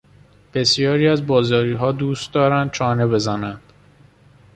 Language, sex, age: Persian, male, 19-29